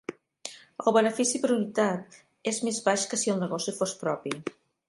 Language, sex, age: Catalan, female, 50-59